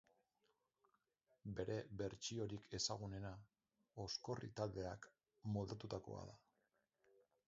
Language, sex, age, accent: Basque, male, 40-49, Mendebalekoa (Araba, Bizkaia, Gipuzkoako mendebaleko herri batzuk)